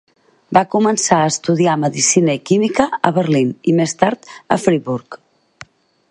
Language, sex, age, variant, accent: Catalan, female, 40-49, Central, Camp de Tarragona